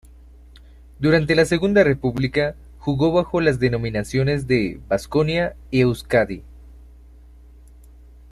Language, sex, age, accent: Spanish, male, 30-39, Andino-Pacífico: Colombia, Perú, Ecuador, oeste de Bolivia y Venezuela andina